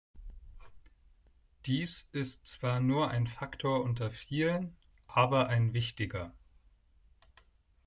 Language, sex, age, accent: German, male, 19-29, Deutschland Deutsch